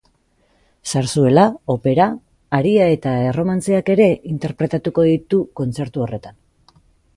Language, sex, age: Basque, female, 40-49